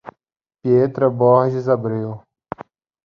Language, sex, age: Portuguese, male, 19-29